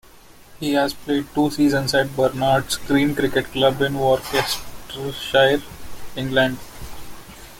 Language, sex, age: English, male, 19-29